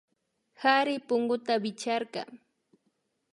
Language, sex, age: Imbabura Highland Quichua, female, 30-39